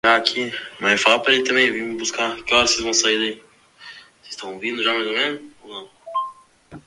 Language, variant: Portuguese, Portuguese (Brasil)